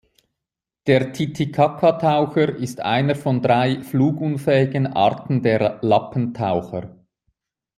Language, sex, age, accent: German, male, 40-49, Schweizerdeutsch